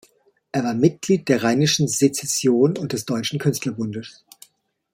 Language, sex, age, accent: German, male, 40-49, Deutschland Deutsch